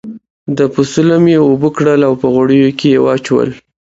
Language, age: Pashto, 19-29